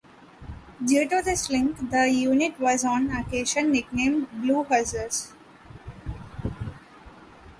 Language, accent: English, United States English